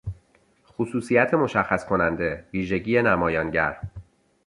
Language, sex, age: Persian, male, 30-39